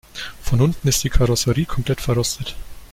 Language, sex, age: German, male, 19-29